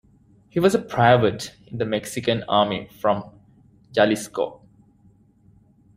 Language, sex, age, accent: English, male, 19-29, United States English